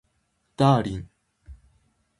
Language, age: Japanese, 19-29